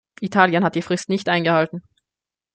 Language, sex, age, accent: German, female, 19-29, Österreichisches Deutsch